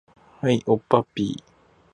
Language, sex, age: Japanese, male, 19-29